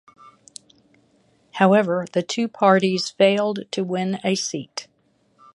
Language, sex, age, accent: English, female, 60-69, United States English